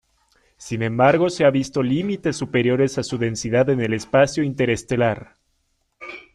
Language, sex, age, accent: Spanish, male, 19-29, México